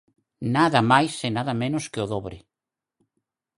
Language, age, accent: Galician, 60-69, Normativo (estándar)